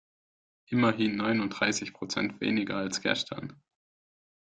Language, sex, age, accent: German, male, 19-29, Deutschland Deutsch